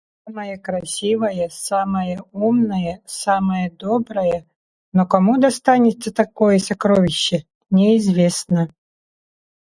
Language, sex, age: Yakut, female, 50-59